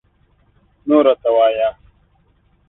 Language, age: Pashto, 30-39